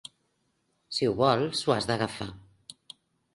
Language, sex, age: Catalan, female, 50-59